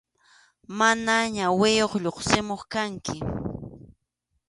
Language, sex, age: Arequipa-La Unión Quechua, female, 30-39